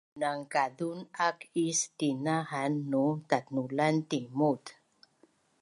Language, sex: Bunun, female